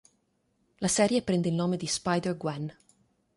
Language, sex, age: Italian, female, 30-39